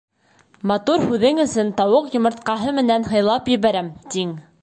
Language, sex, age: Bashkir, female, 19-29